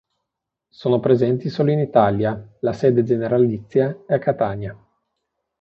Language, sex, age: Italian, male, 19-29